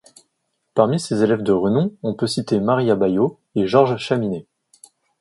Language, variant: French, Français de métropole